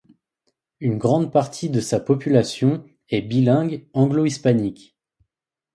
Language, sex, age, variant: French, male, 19-29, Français de métropole